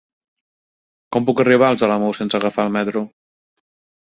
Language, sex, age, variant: Catalan, male, 40-49, Central